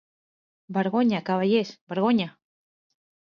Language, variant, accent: Catalan, Central, central